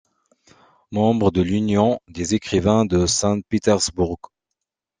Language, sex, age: French, male, 30-39